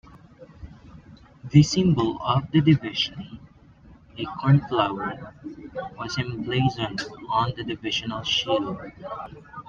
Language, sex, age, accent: English, male, 19-29, Filipino